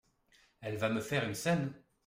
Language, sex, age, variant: French, male, 30-39, Français de métropole